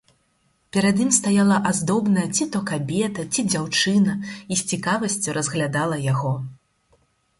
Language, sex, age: Belarusian, female, 30-39